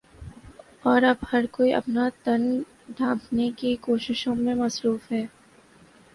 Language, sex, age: Urdu, female, 19-29